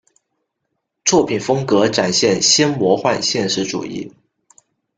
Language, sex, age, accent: Chinese, male, under 19, 出生地：广东省